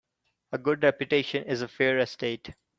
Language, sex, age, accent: English, male, 19-29, India and South Asia (India, Pakistan, Sri Lanka)